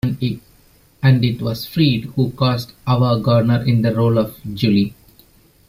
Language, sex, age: English, male, 40-49